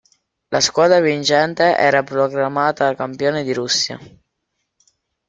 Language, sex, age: Italian, male, under 19